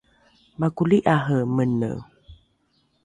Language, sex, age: Rukai, female, 40-49